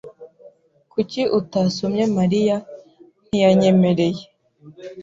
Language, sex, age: Kinyarwanda, female, 19-29